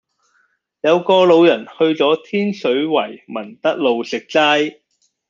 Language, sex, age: Cantonese, male, 30-39